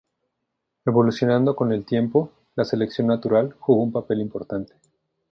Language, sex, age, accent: Spanish, male, 40-49, México